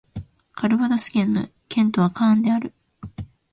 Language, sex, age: Japanese, female, 19-29